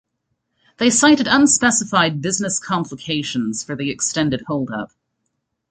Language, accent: English, Canadian English